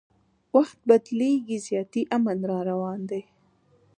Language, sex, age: Pashto, female, 19-29